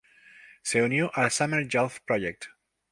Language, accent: Spanish, España: Islas Canarias